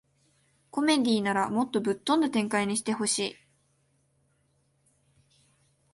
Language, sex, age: Japanese, female, 19-29